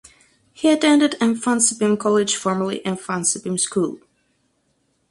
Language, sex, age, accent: English, female, 19-29, Russian